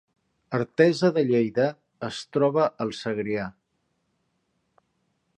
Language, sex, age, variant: Catalan, male, 50-59, Central